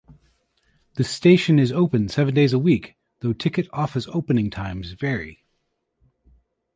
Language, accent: English, United States English